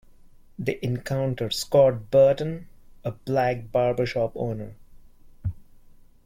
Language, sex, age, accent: English, male, 30-39, India and South Asia (India, Pakistan, Sri Lanka)